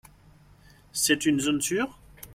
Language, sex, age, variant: French, male, 30-39, Français de métropole